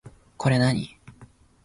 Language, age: Japanese, 19-29